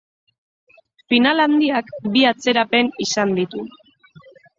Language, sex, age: Basque, female, 30-39